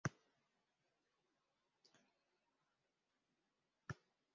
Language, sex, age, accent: Basque, female, 70-79, Mendebalekoa (Araba, Bizkaia, Gipuzkoako mendebaleko herri batzuk)